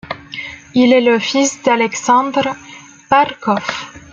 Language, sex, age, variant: French, female, 19-29, Français de métropole